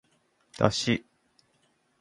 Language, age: Japanese, 19-29